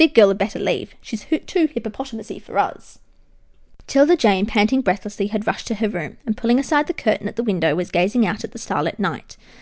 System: none